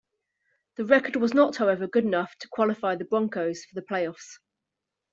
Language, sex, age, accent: English, female, 40-49, England English